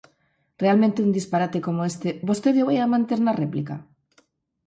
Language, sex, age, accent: Galician, female, 40-49, Normativo (estándar)